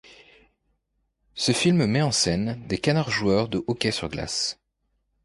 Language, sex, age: French, male, 19-29